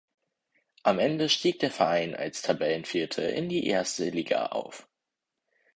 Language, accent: German, Deutschland Deutsch